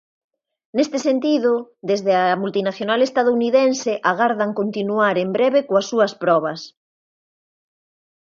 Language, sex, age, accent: Galician, female, 40-49, Normativo (estándar)